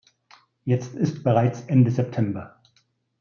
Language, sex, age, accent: German, male, 50-59, Deutschland Deutsch